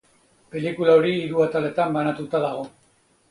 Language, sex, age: Basque, male, 60-69